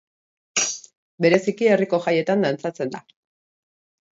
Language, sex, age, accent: Basque, female, 40-49, Erdialdekoa edo Nafarra (Gipuzkoa, Nafarroa)